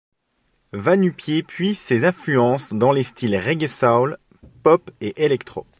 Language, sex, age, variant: French, male, 30-39, Français de métropole